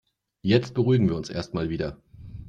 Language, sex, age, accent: German, male, 40-49, Deutschland Deutsch